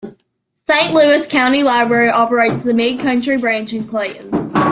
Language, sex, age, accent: English, male, 40-49, United States English